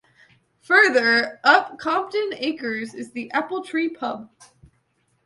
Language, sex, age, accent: English, female, 19-29, United States English